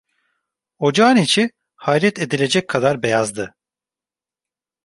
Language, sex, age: Turkish, male, 30-39